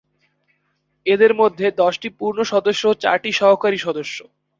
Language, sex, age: Bengali, male, 19-29